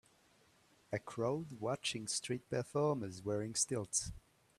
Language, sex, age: English, male, 19-29